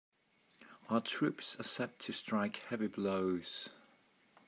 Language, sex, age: English, male, 30-39